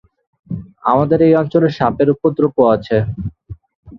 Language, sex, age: Bengali, male, 19-29